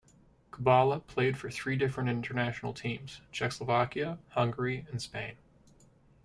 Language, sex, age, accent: English, male, 19-29, United States English